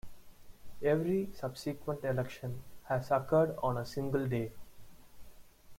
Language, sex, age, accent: English, male, 19-29, India and South Asia (India, Pakistan, Sri Lanka)